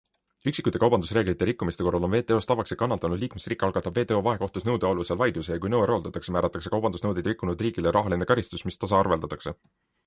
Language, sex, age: Estonian, male, 19-29